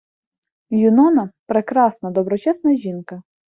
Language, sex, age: Ukrainian, female, 19-29